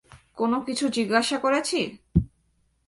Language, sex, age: Bengali, female, 19-29